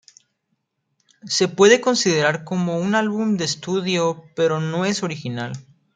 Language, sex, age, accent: Spanish, male, under 19, México